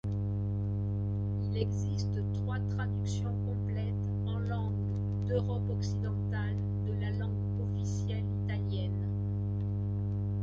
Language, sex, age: French, female, 60-69